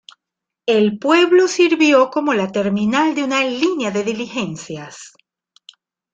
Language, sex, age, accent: Spanish, female, 50-59, Caribe: Cuba, Venezuela, Puerto Rico, República Dominicana, Panamá, Colombia caribeña, México caribeño, Costa del golfo de México